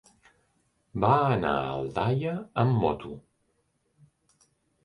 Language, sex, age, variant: Catalan, male, 40-49, Central